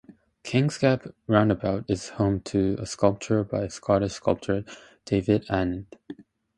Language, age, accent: English, 19-29, United States English